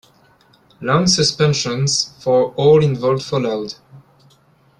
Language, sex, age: English, male, 19-29